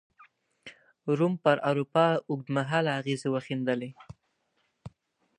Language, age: Pashto, under 19